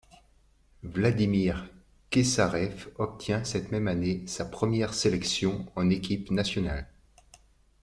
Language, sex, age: French, male, 40-49